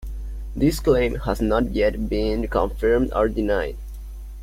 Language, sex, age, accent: English, male, under 19, United States English